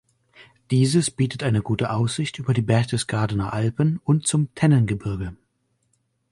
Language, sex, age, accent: German, male, 19-29, Deutschland Deutsch